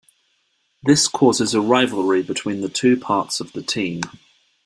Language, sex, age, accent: English, male, 30-39, England English